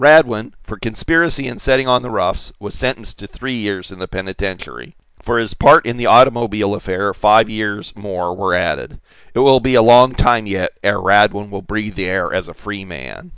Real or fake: real